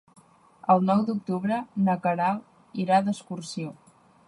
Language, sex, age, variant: Catalan, female, 30-39, Central